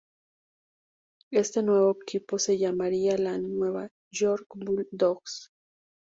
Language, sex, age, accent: Spanish, female, 30-39, México